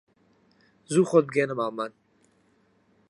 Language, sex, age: Central Kurdish, male, 19-29